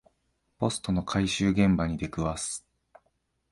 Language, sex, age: Japanese, male, 19-29